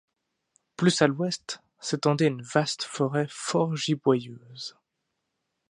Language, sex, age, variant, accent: French, male, under 19, Français d'Europe, Français de Suisse